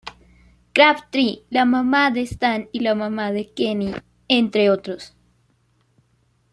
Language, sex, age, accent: Spanish, female, under 19, Caribe: Cuba, Venezuela, Puerto Rico, República Dominicana, Panamá, Colombia caribeña, México caribeño, Costa del golfo de México